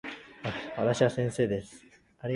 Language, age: Japanese, under 19